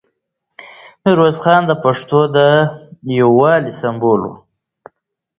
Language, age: Pashto, 19-29